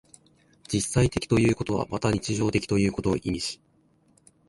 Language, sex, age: Japanese, female, 19-29